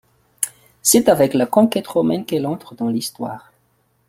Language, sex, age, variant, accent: French, male, 30-39, Français d'Afrique subsaharienne et des îles africaines, Français de Madagascar